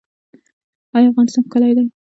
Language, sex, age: Pashto, female, under 19